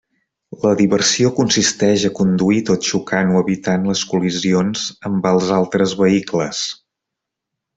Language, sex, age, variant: Catalan, male, 30-39, Central